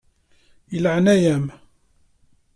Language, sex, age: Kabyle, male, 40-49